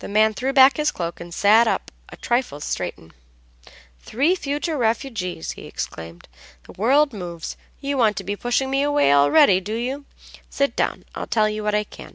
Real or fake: real